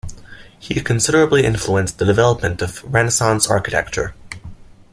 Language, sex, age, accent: English, male, under 19, United States English